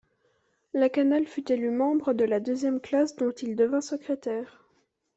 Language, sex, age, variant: French, female, 19-29, Français de métropole